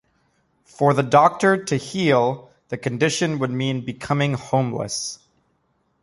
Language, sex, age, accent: English, male, 30-39, United States English